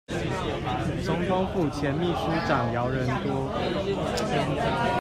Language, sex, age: Chinese, male, 30-39